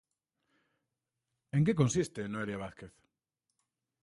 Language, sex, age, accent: Galician, male, 30-39, Oriental (común en zona oriental)